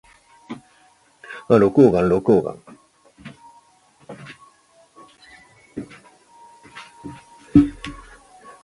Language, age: Chinese, 19-29